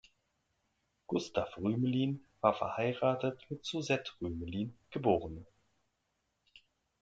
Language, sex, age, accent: German, male, 40-49, Deutschland Deutsch